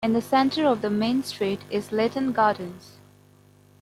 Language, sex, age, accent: English, female, under 19, India and South Asia (India, Pakistan, Sri Lanka)